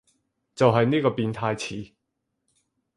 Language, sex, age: Cantonese, male, 30-39